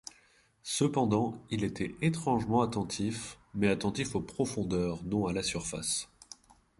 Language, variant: French, Français de métropole